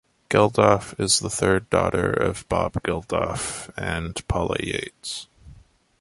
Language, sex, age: English, male, 19-29